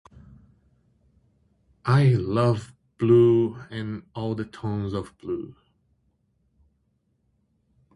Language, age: English, 50-59